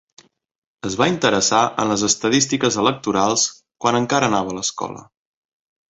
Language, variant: Catalan, Central